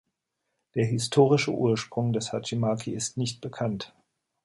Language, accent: German, Deutschland Deutsch